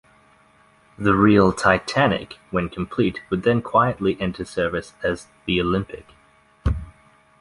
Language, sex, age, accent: English, male, 19-29, Australian English